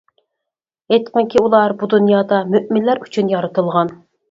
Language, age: Uyghur, 30-39